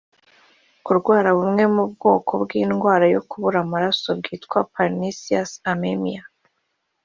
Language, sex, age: Kinyarwanda, female, 19-29